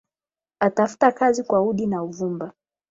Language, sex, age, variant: Swahili, female, 19-29, Kiswahili cha Bara ya Tanzania